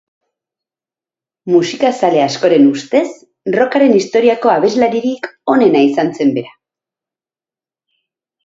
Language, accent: Basque, Mendebalekoa (Araba, Bizkaia, Gipuzkoako mendebaleko herri batzuk)